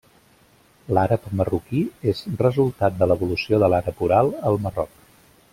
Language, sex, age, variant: Catalan, male, 50-59, Central